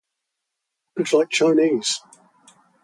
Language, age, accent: English, 80-89, England English